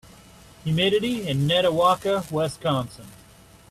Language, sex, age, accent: English, male, 50-59, United States English